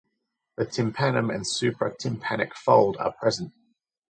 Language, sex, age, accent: English, male, 30-39, Australian English